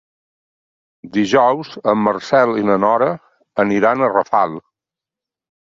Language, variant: Catalan, Balear